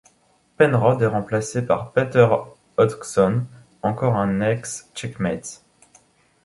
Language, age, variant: French, 19-29, Français de métropole